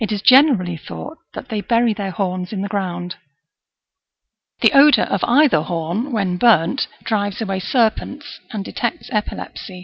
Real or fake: real